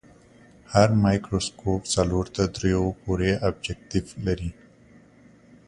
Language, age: Pashto, 30-39